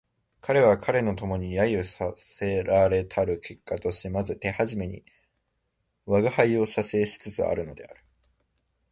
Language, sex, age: Japanese, male, 19-29